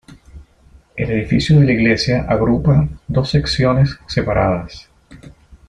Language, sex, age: Spanish, male, 30-39